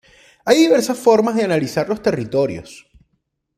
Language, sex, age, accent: Spanish, male, 30-39, Caribe: Cuba, Venezuela, Puerto Rico, República Dominicana, Panamá, Colombia caribeña, México caribeño, Costa del golfo de México